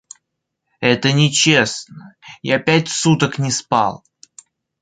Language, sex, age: Russian, male, 19-29